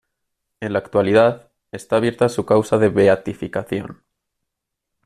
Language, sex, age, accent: Spanish, male, 19-29, España: Centro-Sur peninsular (Madrid, Toledo, Castilla-La Mancha)